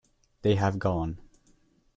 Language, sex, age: English, male, under 19